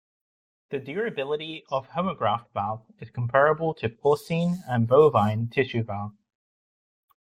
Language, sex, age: English, male, 19-29